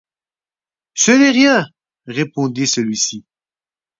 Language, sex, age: French, male, 19-29